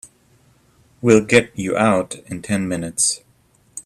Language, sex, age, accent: English, male, 30-39, United States English